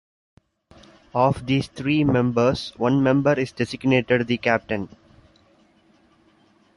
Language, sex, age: English, male, under 19